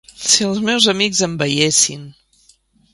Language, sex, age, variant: Catalan, female, 40-49, Central